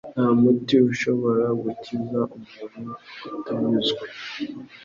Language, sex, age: Kinyarwanda, male, under 19